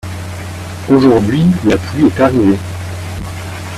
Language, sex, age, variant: French, male, 30-39, Français de métropole